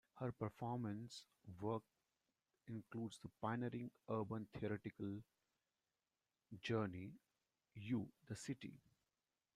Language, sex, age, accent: English, male, 40-49, India and South Asia (India, Pakistan, Sri Lanka)